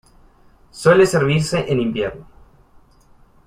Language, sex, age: Spanish, male, 30-39